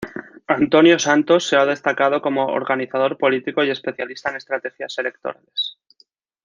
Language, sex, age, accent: Spanish, male, 19-29, España: Norte peninsular (Asturias, Castilla y León, Cantabria, País Vasco, Navarra, Aragón, La Rioja, Guadalajara, Cuenca)